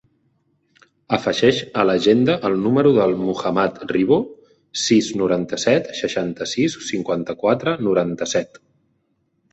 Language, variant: Catalan, Central